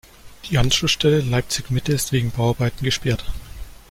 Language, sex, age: German, male, 19-29